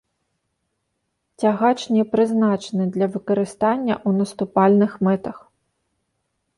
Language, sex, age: Belarusian, female, 30-39